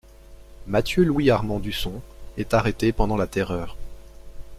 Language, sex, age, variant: French, male, 19-29, Français de métropole